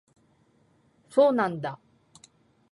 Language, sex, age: Japanese, female, 50-59